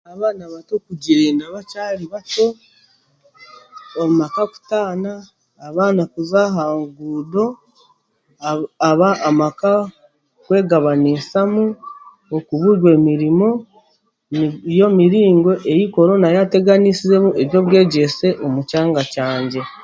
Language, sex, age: Chiga, female, 40-49